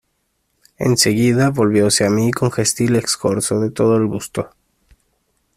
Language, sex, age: Spanish, male, 19-29